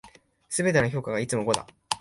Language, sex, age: Japanese, male, 19-29